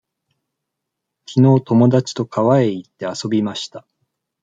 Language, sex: Japanese, male